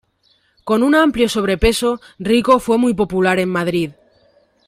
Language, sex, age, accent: Spanish, female, 19-29, España: Centro-Sur peninsular (Madrid, Toledo, Castilla-La Mancha)